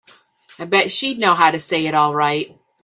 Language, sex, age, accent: English, female, 50-59, United States English